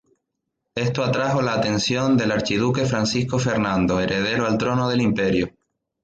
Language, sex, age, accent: Spanish, male, 19-29, España: Islas Canarias